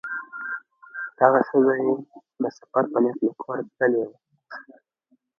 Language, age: Pashto, under 19